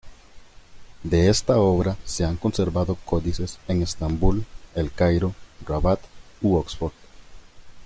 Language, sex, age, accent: Spanish, male, 19-29, América central